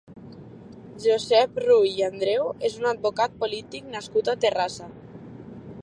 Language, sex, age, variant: Catalan, female, under 19, Alacantí